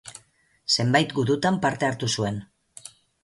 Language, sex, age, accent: Basque, female, 40-49, Mendebalekoa (Araba, Bizkaia, Gipuzkoako mendebaleko herri batzuk)